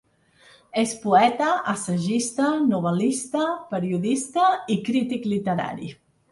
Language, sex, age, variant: Catalan, female, 60-69, Central